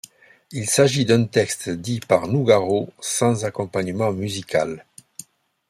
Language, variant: French, Français de métropole